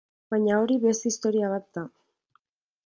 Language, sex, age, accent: Basque, female, 19-29, Mendebalekoa (Araba, Bizkaia, Gipuzkoako mendebaleko herri batzuk)